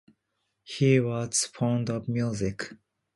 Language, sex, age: English, male, 19-29